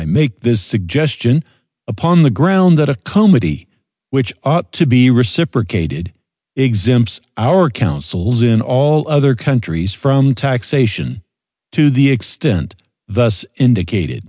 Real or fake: real